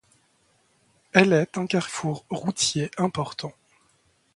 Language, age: French, 40-49